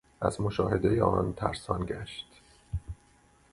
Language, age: Persian, 40-49